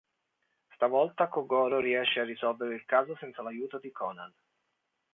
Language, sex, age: Italian, male, 40-49